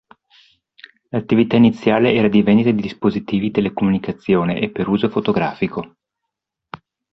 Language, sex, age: Italian, male, 40-49